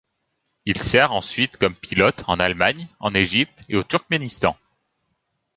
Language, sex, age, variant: French, male, 19-29, Français de métropole